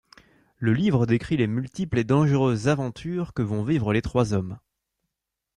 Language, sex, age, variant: French, male, 19-29, Français de métropole